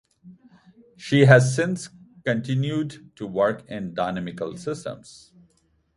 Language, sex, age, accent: English, male, 40-49, India and South Asia (India, Pakistan, Sri Lanka)